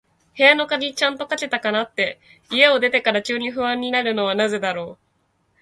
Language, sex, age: Japanese, female, 19-29